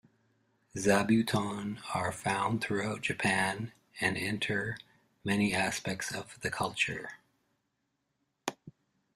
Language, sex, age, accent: English, male, 50-59, Canadian English